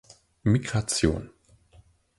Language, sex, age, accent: German, male, 19-29, Deutschland Deutsch